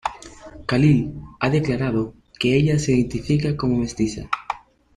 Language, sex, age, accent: Spanish, male, 19-29, Andino-Pacífico: Colombia, Perú, Ecuador, oeste de Bolivia y Venezuela andina